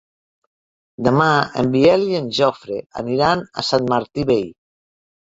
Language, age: Catalan, 60-69